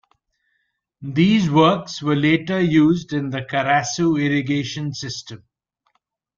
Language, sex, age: English, male, 50-59